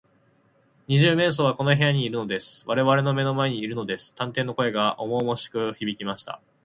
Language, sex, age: Japanese, male, 19-29